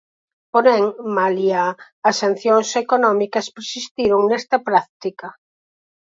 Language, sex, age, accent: Galician, female, 50-59, Normativo (estándar)